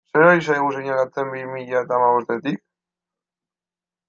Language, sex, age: Basque, male, 19-29